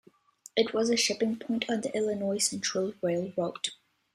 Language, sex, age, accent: English, male, 30-39, United States English